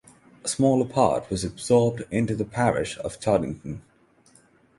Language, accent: English, England English; India and South Asia (India, Pakistan, Sri Lanka)